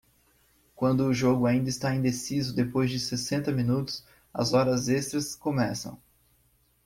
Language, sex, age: Portuguese, male, 19-29